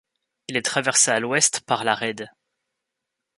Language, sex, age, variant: French, male, 19-29, Français de métropole